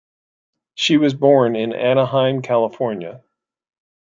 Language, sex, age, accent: English, male, 60-69, United States English